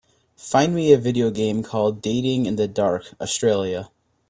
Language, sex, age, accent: English, male, 19-29, United States English